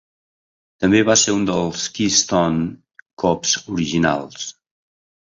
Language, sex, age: Catalan, male, 50-59